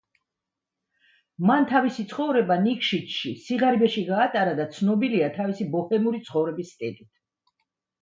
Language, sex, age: Georgian, female, 60-69